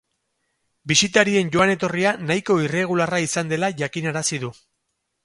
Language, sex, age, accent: Basque, male, 40-49, Mendebalekoa (Araba, Bizkaia, Gipuzkoako mendebaleko herri batzuk)